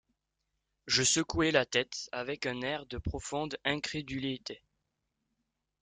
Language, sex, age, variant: French, male, 19-29, Français de métropole